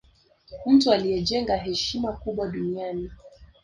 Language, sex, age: Swahili, female, 19-29